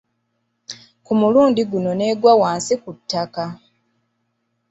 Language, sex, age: Ganda, female, 30-39